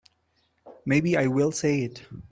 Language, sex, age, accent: English, male, 19-29, India and South Asia (India, Pakistan, Sri Lanka)